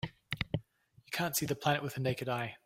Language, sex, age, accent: English, male, 40-49, New Zealand English